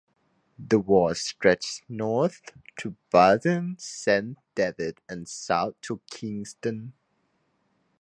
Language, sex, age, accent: English, male, 19-29, Filipino